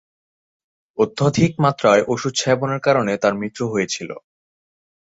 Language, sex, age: Bengali, male, 19-29